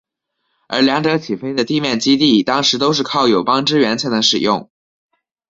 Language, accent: Chinese, 出生地：辽宁省